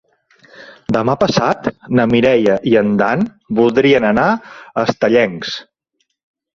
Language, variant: Catalan, Central